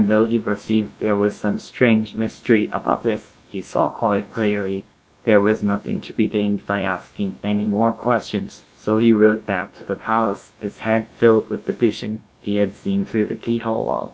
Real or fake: fake